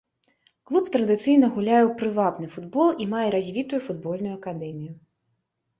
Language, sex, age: Belarusian, female, 19-29